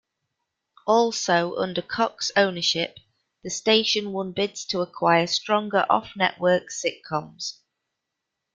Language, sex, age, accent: English, female, 40-49, England English